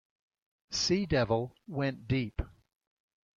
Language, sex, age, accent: English, male, 80-89, United States English